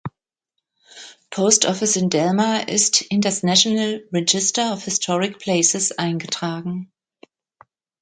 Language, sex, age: German, female, 50-59